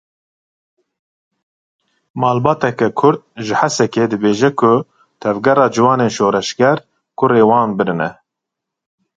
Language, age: Kurdish, 30-39